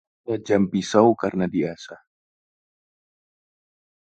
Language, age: Indonesian, 30-39